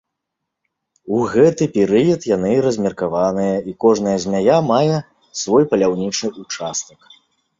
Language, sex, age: Belarusian, male, 30-39